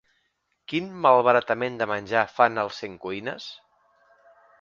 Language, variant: Catalan, Central